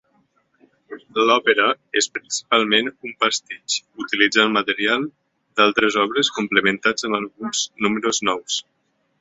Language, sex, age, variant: Catalan, male, 19-29, Nord-Occidental